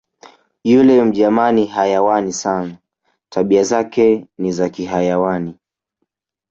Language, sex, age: Swahili, male, 19-29